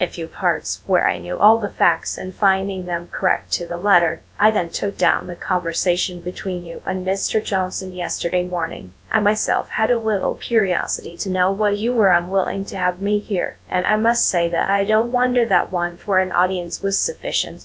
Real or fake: fake